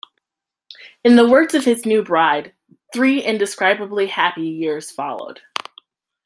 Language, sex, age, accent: English, female, 19-29, United States English